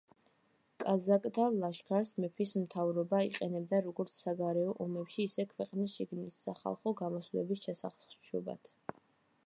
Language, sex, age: Georgian, female, under 19